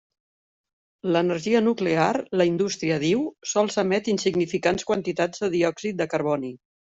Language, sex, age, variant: Catalan, female, 50-59, Central